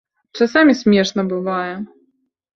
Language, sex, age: Belarusian, female, 30-39